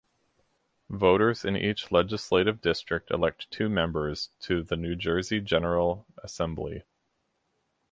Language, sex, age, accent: English, male, 30-39, United States English